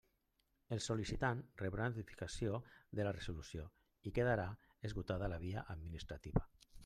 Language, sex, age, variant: Catalan, male, 50-59, Central